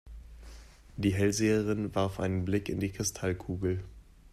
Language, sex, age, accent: German, male, 19-29, Deutschland Deutsch